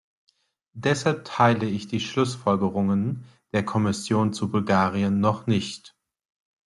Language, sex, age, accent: German, male, 19-29, Deutschland Deutsch